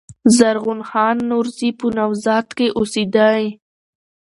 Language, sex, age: Pashto, female, under 19